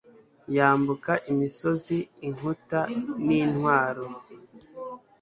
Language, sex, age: Kinyarwanda, male, 30-39